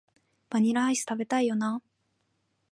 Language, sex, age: Japanese, female, 19-29